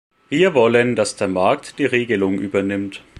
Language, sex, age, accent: German, male, 19-29, Deutschland Deutsch